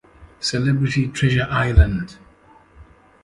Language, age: English, 50-59